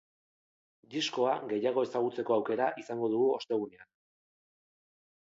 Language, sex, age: Basque, male, 50-59